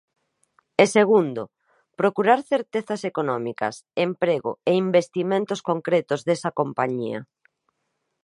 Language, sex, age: Galician, female, 40-49